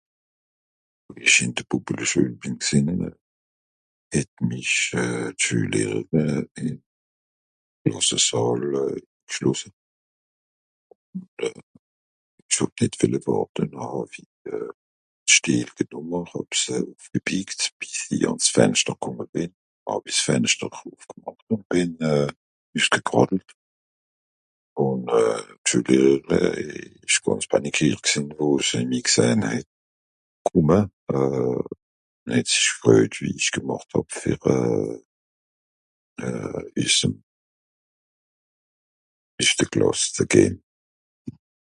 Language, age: Swiss German, 70-79